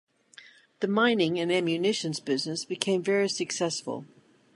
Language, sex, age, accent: English, female, 50-59, United States English